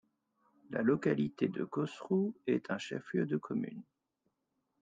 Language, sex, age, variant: French, male, 30-39, Français de métropole